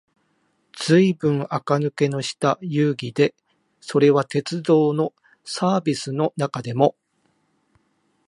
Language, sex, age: Japanese, male, 50-59